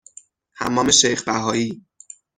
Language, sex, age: Persian, male, 19-29